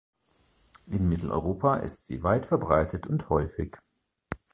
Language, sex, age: German, male, 40-49